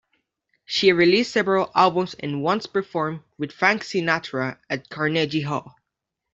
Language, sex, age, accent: English, male, under 19, Filipino